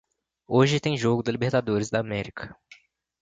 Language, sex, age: Portuguese, male, 19-29